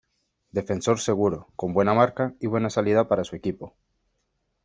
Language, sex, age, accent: Spanish, male, 30-39, Caribe: Cuba, Venezuela, Puerto Rico, República Dominicana, Panamá, Colombia caribeña, México caribeño, Costa del golfo de México